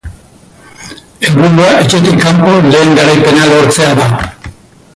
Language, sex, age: Basque, male, 60-69